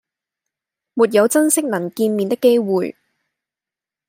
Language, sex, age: Cantonese, female, 19-29